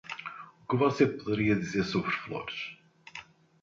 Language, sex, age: Portuguese, male, 50-59